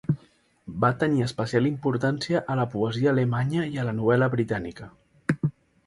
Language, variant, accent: Catalan, Central, central